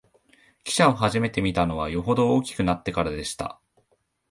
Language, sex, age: Japanese, male, 19-29